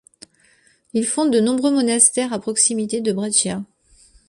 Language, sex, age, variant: French, female, 40-49, Français de métropole